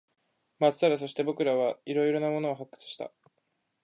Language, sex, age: Japanese, male, 19-29